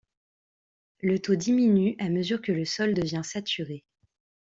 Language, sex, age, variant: French, female, 30-39, Français de métropole